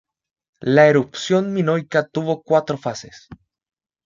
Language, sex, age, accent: Spanish, male, 19-29, América central